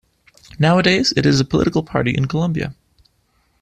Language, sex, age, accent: English, male, 19-29, Canadian English